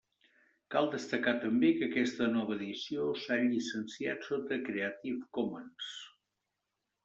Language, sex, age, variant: Catalan, male, 60-69, Septentrional